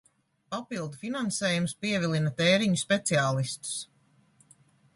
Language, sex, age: Latvian, female, 40-49